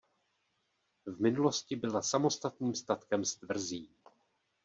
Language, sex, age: Czech, male, 40-49